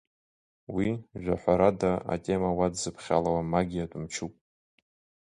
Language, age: Abkhazian, 19-29